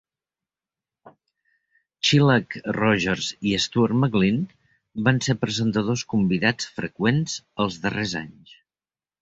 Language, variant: Catalan, Central